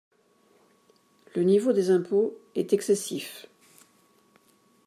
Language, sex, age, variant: French, female, 40-49, Français de métropole